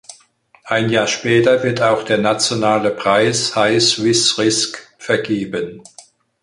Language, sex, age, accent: German, male, 60-69, Deutschland Deutsch